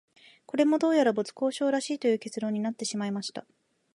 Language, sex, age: Japanese, female, 19-29